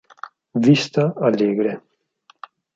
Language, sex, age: Italian, male, 19-29